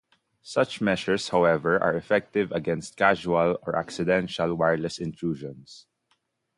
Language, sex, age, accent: English, male, 19-29, Filipino